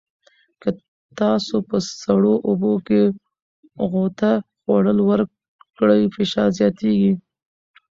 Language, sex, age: Pashto, female, 19-29